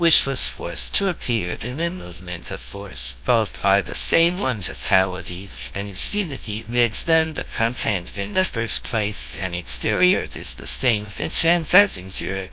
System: TTS, GlowTTS